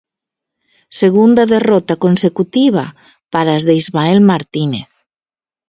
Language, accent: Galician, Normativo (estándar)